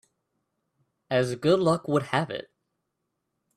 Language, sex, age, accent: English, male, 19-29, United States English